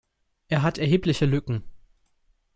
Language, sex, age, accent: German, male, 19-29, Deutschland Deutsch